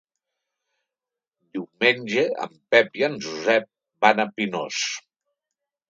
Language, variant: Catalan, Nord-Occidental